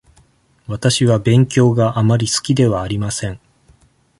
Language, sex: Japanese, male